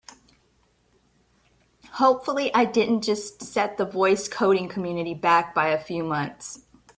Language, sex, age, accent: English, female, 40-49, United States English